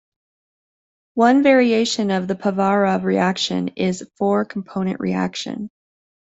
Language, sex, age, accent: English, female, 30-39, United States English